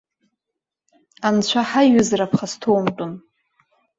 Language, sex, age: Abkhazian, female, 30-39